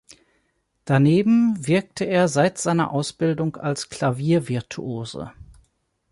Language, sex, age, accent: German, male, 40-49, Deutschland Deutsch